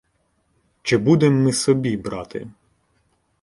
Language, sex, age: Ukrainian, male, 19-29